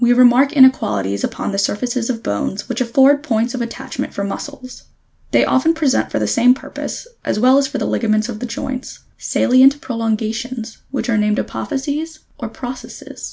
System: none